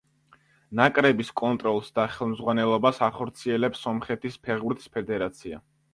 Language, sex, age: Georgian, male, under 19